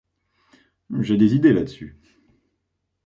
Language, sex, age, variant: French, male, 19-29, Français de métropole